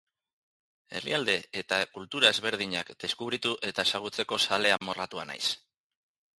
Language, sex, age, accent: Basque, male, 30-39, Mendebalekoa (Araba, Bizkaia, Gipuzkoako mendebaleko herri batzuk)